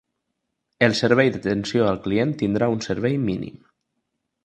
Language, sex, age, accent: Catalan, male, 30-39, valencià